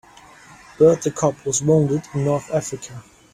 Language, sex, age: English, male, 19-29